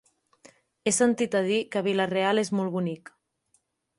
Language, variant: Catalan, Central